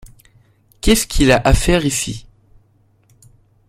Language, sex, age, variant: French, male, 19-29, Français de métropole